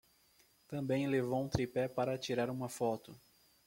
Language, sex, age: Portuguese, male, 30-39